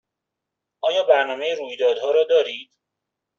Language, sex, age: Persian, male, 30-39